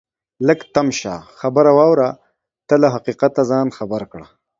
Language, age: Pashto, 30-39